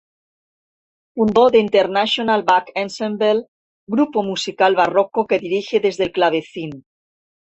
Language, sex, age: Spanish, female, 40-49